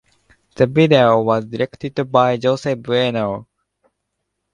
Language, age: English, under 19